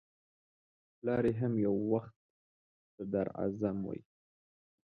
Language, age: Pashto, 19-29